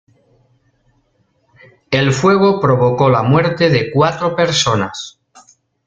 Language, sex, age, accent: Spanish, male, 40-49, España: Centro-Sur peninsular (Madrid, Toledo, Castilla-La Mancha)